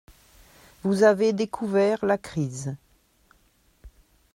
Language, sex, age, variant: French, female, 60-69, Français de métropole